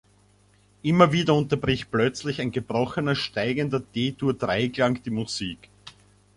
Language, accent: German, Österreichisches Deutsch